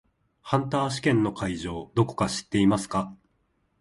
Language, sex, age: Japanese, male, 19-29